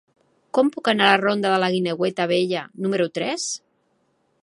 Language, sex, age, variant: Catalan, female, 50-59, Central